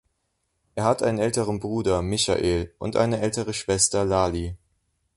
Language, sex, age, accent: German, male, 19-29, Deutschland Deutsch